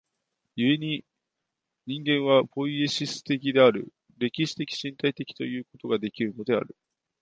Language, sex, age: Japanese, male, 19-29